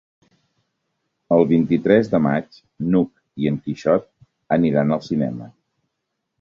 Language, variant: Catalan, Central